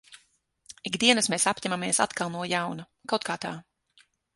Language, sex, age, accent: Latvian, female, 30-39, Kurzeme